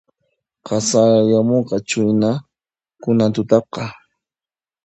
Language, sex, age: Puno Quechua, male, 30-39